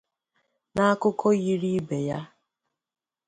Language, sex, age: Igbo, female, 30-39